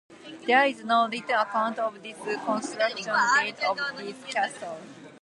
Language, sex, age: English, female, 19-29